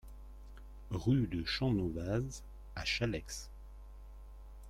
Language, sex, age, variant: French, male, 40-49, Français de métropole